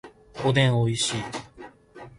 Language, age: Japanese, 19-29